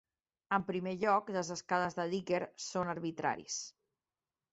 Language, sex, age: Catalan, female, 30-39